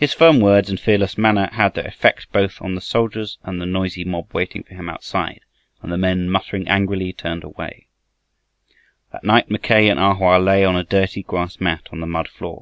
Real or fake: real